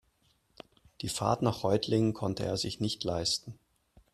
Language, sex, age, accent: German, male, 40-49, Deutschland Deutsch